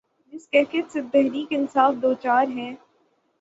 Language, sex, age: Urdu, female, 19-29